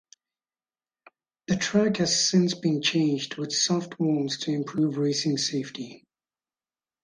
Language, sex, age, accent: English, male, 19-29, England English